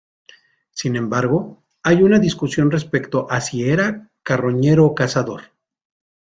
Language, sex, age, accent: Spanish, male, 50-59, México